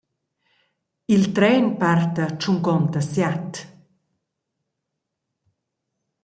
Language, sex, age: Romansh, female, 40-49